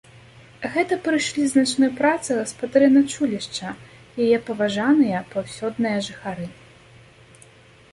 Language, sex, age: Belarusian, female, 30-39